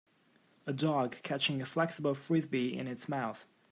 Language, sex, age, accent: English, male, under 19, United States English